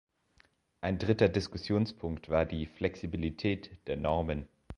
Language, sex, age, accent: German, male, 19-29, Deutschland Deutsch